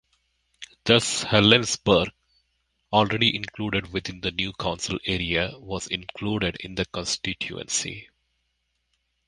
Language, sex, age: English, male, 50-59